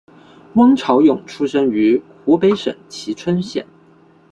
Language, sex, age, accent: Chinese, male, 19-29, 出生地：广东省